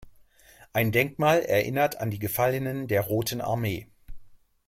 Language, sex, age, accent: German, male, 40-49, Deutschland Deutsch